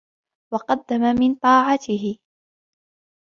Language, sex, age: Arabic, female, 19-29